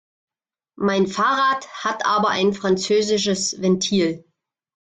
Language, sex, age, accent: German, female, 40-49, Deutschland Deutsch